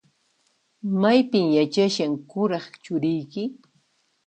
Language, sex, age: Puno Quechua, female, 19-29